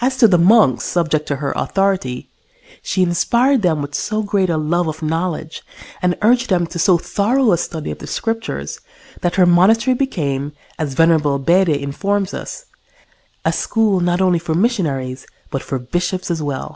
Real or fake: real